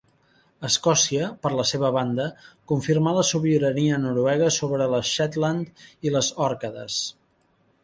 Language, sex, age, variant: Catalan, male, 50-59, Central